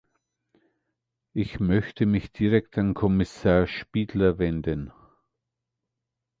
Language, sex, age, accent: German, male, 60-69, Österreichisches Deutsch